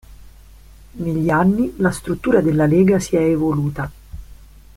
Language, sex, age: Italian, female, 40-49